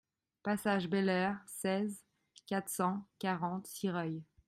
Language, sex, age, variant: French, female, 19-29, Français de métropole